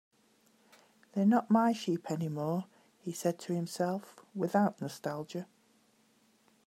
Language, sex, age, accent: English, female, 50-59, England English